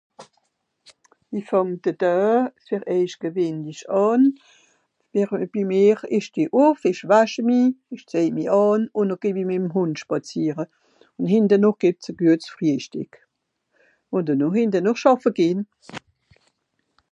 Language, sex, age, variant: Swiss German, female, 50-59, Nordniederàlemmànisch (Rishoffe, Zàwere, Bùsswìller, Hawenau, Brüemt, Stroossbùri, Molse, Dàmbàch, Schlettstàtt, Pfàlzbùri usw.)